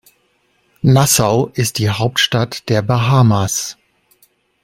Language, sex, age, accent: German, male, 50-59, Deutschland Deutsch